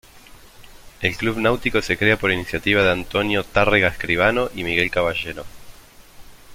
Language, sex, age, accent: Spanish, male, 30-39, Rioplatense: Argentina, Uruguay, este de Bolivia, Paraguay